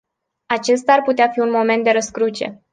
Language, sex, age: Romanian, female, 19-29